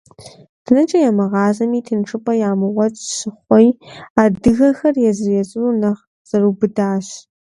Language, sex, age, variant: Kabardian, female, under 19, Адыгэбзэ (Къэбэрдей, Кирил, псоми зэдай)